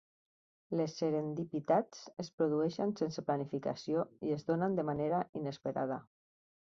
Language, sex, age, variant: Catalan, female, 50-59, Central